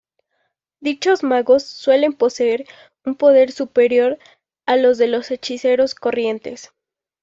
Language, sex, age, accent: Spanish, female, 19-29, México